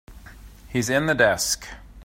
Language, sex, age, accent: English, male, 30-39, United States English